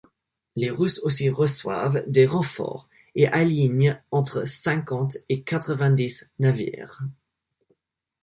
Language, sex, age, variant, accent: French, male, 19-29, Français d'Europe, Français du Royaume-Uni